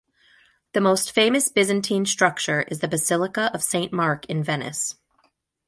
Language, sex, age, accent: English, female, 30-39, United States English